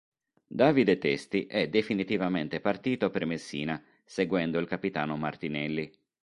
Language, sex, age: Italian, male, 40-49